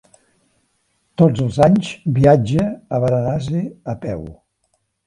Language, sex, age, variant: Catalan, male, 60-69, Central